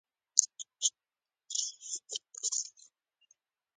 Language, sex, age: Pashto, female, 19-29